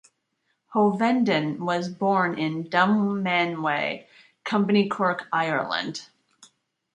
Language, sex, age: English, female, 40-49